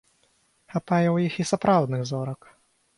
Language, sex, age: Belarusian, male, 19-29